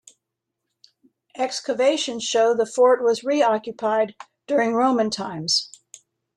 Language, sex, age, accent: English, female, 70-79, United States English